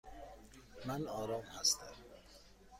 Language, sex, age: Persian, male, 30-39